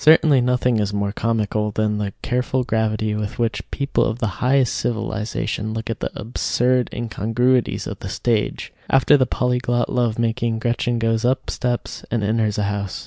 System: none